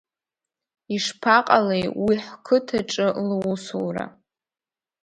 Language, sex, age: Abkhazian, female, under 19